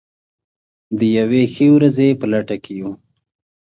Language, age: Pashto, 19-29